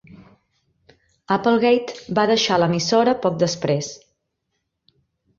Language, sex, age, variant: Catalan, female, 40-49, Central